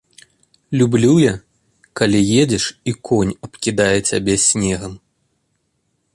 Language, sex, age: Belarusian, male, 30-39